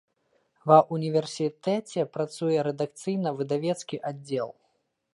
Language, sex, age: Belarusian, male, 30-39